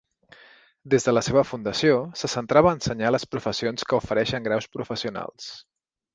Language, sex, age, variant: Catalan, male, 30-39, Central